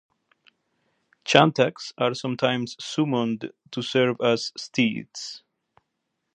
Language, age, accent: English, 30-39, United States English